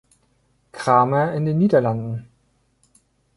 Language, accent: German, Deutschland Deutsch